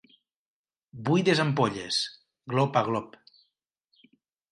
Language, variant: Catalan, Nord-Occidental